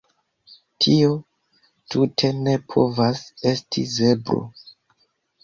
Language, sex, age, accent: Esperanto, male, 19-29, Internacia